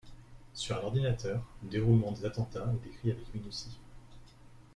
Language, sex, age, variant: French, male, 19-29, Français de métropole